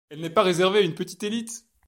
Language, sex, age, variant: French, male, 19-29, Français de métropole